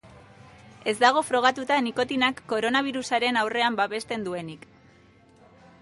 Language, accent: Basque, Mendebalekoa (Araba, Bizkaia, Gipuzkoako mendebaleko herri batzuk)